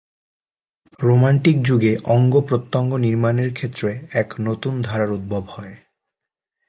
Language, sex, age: Bengali, male, 19-29